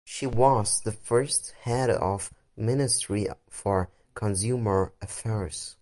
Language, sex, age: English, male, under 19